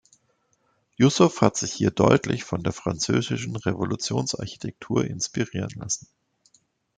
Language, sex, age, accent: German, male, 40-49, Deutschland Deutsch